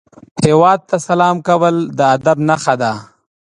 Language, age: Pashto, 19-29